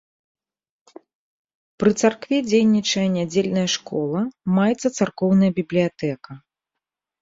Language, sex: Belarusian, female